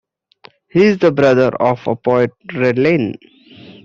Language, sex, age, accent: English, male, 19-29, India and South Asia (India, Pakistan, Sri Lanka)